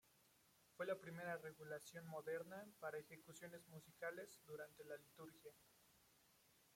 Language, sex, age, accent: Spanish, male, 19-29, México